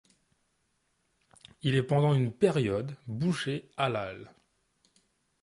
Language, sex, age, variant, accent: French, male, 19-29, Français des départements et régions d'outre-mer, Français de La Réunion